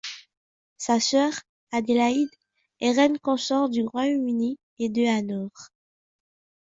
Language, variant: French, Français de métropole